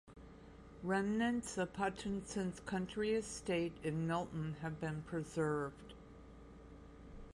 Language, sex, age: English, female, 60-69